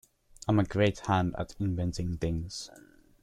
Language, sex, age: English, male, under 19